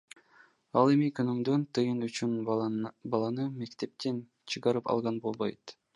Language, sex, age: Kyrgyz, male, under 19